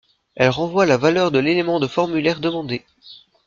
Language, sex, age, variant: French, female, 19-29, Français de métropole